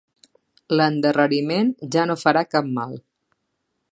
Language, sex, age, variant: Catalan, female, 30-39, Central